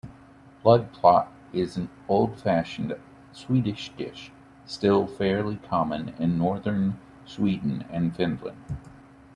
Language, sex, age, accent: English, male, 40-49, United States English